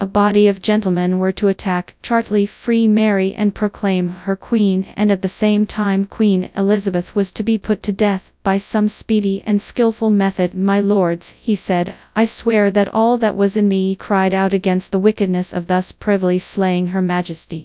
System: TTS, FastPitch